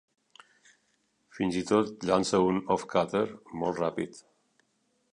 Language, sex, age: Catalan, male, 60-69